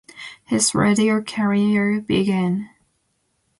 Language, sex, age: English, female, 19-29